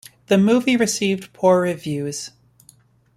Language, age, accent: English, 19-29, United States English